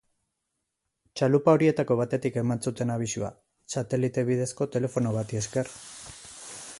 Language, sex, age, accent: Basque, male, 30-39, Erdialdekoa edo Nafarra (Gipuzkoa, Nafarroa)